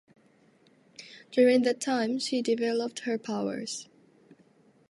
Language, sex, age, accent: English, female, 19-29, United States English